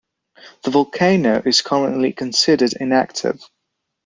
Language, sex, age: English, male, 30-39